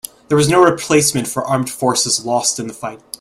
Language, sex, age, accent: English, male, 19-29, United States English